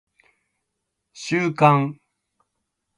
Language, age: Japanese, 50-59